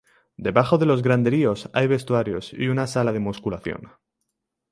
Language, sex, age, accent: Spanish, male, under 19, España: Centro-Sur peninsular (Madrid, Toledo, Castilla-La Mancha)